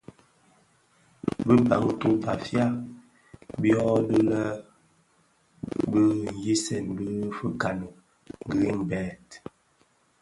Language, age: Bafia, 19-29